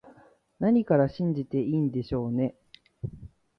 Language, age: Japanese, 19-29